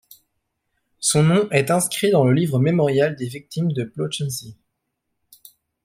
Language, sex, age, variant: French, male, 19-29, Français de métropole